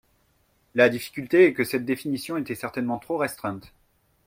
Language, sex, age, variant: French, male, 30-39, Français de métropole